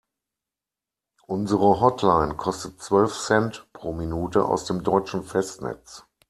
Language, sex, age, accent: German, male, 40-49, Deutschland Deutsch